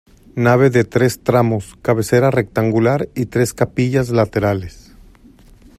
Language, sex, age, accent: Spanish, male, 40-49, México